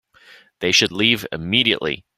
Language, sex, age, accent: English, male, 30-39, United States English